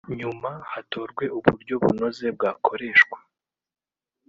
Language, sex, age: Kinyarwanda, male, 19-29